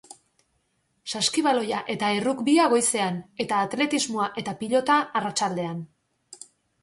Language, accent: Basque, Erdialdekoa edo Nafarra (Gipuzkoa, Nafarroa)